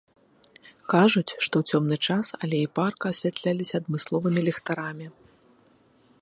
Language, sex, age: Belarusian, female, 30-39